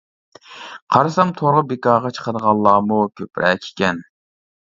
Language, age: Uyghur, 40-49